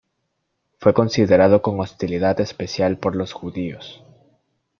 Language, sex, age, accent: Spanish, male, under 19, Andino-Pacífico: Colombia, Perú, Ecuador, oeste de Bolivia y Venezuela andina